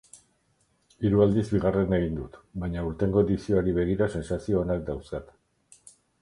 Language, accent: Basque, Erdialdekoa edo Nafarra (Gipuzkoa, Nafarroa)